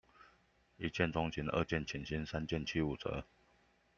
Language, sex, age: Chinese, male, 40-49